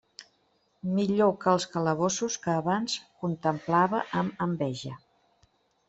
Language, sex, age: Catalan, female, 60-69